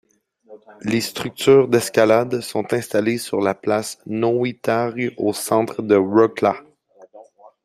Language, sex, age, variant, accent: French, male, 30-39, Français d'Amérique du Nord, Français du Canada